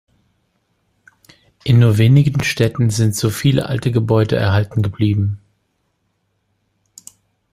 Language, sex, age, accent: German, male, 40-49, Deutschland Deutsch